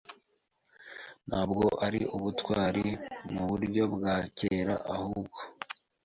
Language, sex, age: Kinyarwanda, male, 19-29